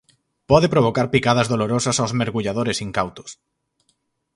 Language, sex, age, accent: Galician, male, 30-39, Central (gheada)